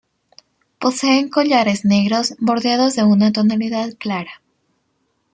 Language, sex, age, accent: Spanish, female, 19-29, Andino-Pacífico: Colombia, Perú, Ecuador, oeste de Bolivia y Venezuela andina